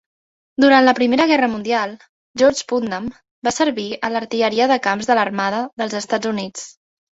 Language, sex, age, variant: Catalan, female, 19-29, Central